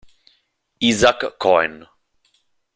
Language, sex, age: Italian, male, 30-39